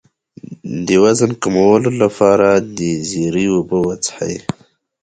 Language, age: Pashto, 19-29